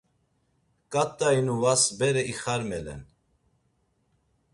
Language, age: Laz, 40-49